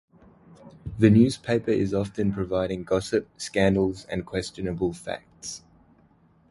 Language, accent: English, Australian English